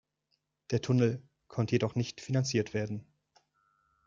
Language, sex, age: German, male, 30-39